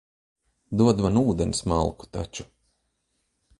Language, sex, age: Latvian, male, 40-49